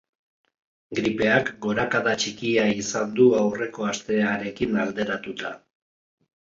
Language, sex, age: Basque, male, 60-69